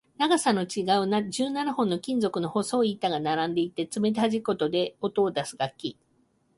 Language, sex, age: Japanese, female, 50-59